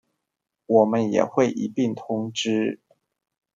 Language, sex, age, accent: Chinese, male, 40-49, 出生地：臺中市